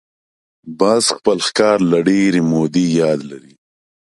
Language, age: Pashto, 19-29